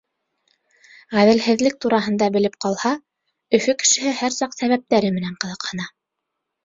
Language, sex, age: Bashkir, female, 30-39